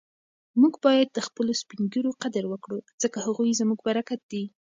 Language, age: Pashto, 19-29